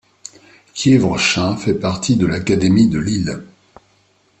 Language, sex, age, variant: French, male, 50-59, Français de métropole